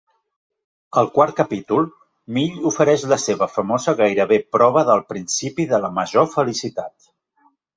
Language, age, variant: Catalan, 40-49, Central